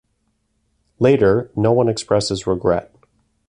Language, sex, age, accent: English, male, 30-39, United States English